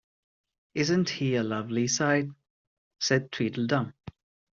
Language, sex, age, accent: English, male, 19-29, India and South Asia (India, Pakistan, Sri Lanka)